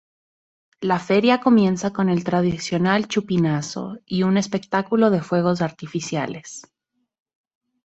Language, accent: Spanish, Andino-Pacífico: Colombia, Perú, Ecuador, oeste de Bolivia y Venezuela andina